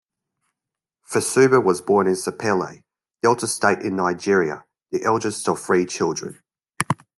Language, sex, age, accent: English, male, 19-29, Australian English